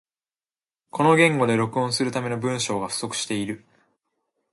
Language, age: Japanese, 19-29